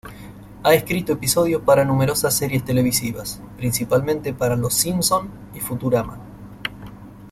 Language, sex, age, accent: Spanish, male, 40-49, Rioplatense: Argentina, Uruguay, este de Bolivia, Paraguay